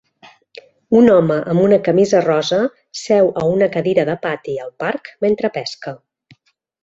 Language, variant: Catalan, Central